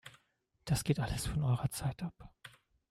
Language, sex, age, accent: German, male, 30-39, Deutschland Deutsch